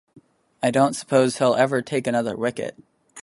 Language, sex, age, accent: English, male, under 19, United States English